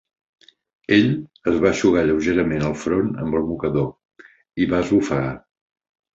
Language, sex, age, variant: Catalan, male, 60-69, Central